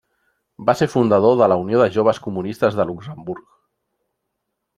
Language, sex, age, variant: Catalan, male, 40-49, Central